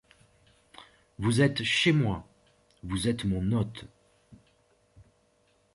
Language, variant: French, Français de métropole